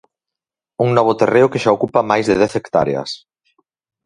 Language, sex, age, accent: Galician, male, 40-49, Oriental (común en zona oriental)